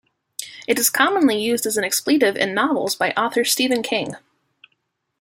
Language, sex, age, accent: English, female, 19-29, United States English